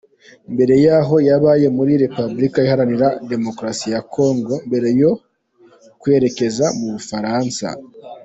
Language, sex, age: Kinyarwanda, male, 19-29